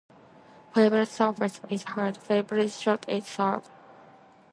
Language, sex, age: English, female, 19-29